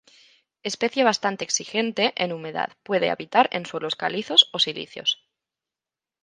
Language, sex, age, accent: Spanish, female, 19-29, España: Centro-Sur peninsular (Madrid, Toledo, Castilla-La Mancha)